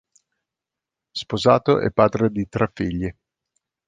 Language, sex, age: Italian, male, 50-59